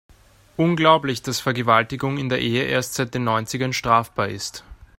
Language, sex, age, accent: German, male, 19-29, Österreichisches Deutsch